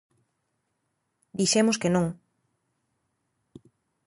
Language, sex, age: Galician, female, 30-39